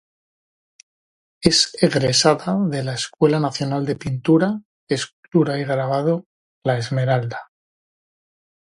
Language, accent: Spanish, España: Norte peninsular (Asturias, Castilla y León, Cantabria, País Vasco, Navarra, Aragón, La Rioja, Guadalajara, Cuenca)